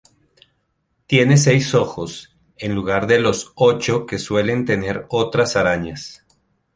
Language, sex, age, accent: Spanish, male, 40-49, Andino-Pacífico: Colombia, Perú, Ecuador, oeste de Bolivia y Venezuela andina